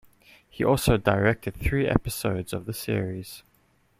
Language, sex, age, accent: English, male, 19-29, Southern African (South Africa, Zimbabwe, Namibia)